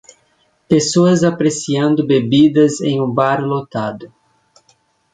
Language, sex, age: Portuguese, male, 19-29